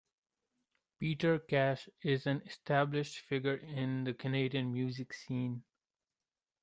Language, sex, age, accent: English, male, 19-29, India and South Asia (India, Pakistan, Sri Lanka)